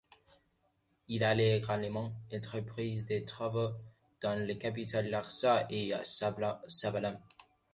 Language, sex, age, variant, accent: French, male, 19-29, Français d'Amérique du Nord, Français du Canada